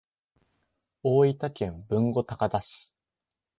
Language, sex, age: Japanese, male, 19-29